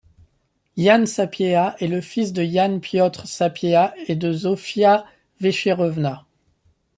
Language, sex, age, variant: French, male, 30-39, Français de métropole